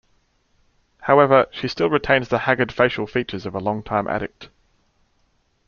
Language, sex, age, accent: English, male, 40-49, Australian English